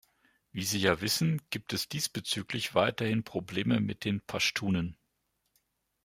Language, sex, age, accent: German, male, 50-59, Deutschland Deutsch